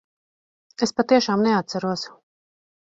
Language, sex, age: Latvian, female, 30-39